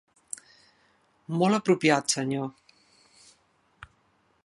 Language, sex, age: Catalan, female, 60-69